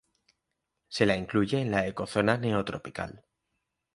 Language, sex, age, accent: Spanish, male, 19-29, España: Norte peninsular (Asturias, Castilla y León, Cantabria, País Vasco, Navarra, Aragón, La Rioja, Guadalajara, Cuenca)